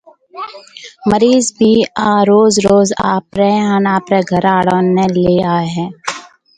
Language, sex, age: Marwari (Pakistan), female, 19-29